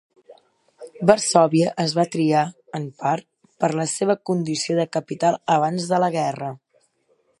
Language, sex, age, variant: Catalan, female, 19-29, Central